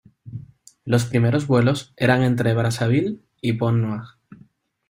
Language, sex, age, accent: Spanish, male, 30-39, España: Sur peninsular (Andalucia, Extremadura, Murcia)